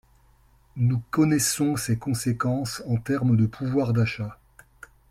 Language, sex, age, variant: French, male, 50-59, Français de métropole